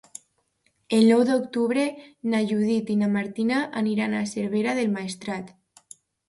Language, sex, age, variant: Catalan, female, under 19, Alacantí